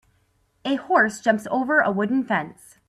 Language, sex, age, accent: English, female, 30-39, United States English